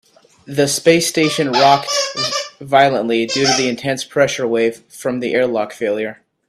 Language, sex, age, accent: English, male, 19-29, United States English